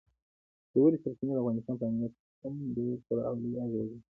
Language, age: Pashto, 19-29